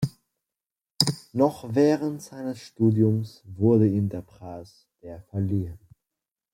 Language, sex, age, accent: German, male, under 19, Österreichisches Deutsch